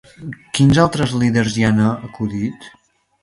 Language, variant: Catalan, Septentrional